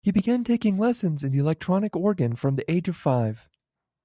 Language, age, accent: English, 19-29, United States English